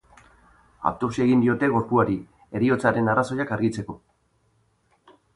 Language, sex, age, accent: Basque, male, 40-49, Erdialdekoa edo Nafarra (Gipuzkoa, Nafarroa)